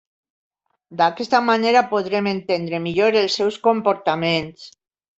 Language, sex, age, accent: Catalan, female, 60-69, valencià